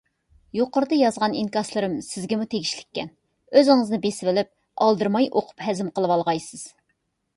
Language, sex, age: Uyghur, female, 30-39